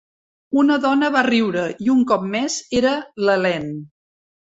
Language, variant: Catalan, Central